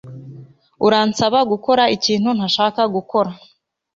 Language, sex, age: Kinyarwanda, female, 19-29